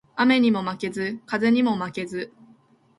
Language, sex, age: Japanese, female, 19-29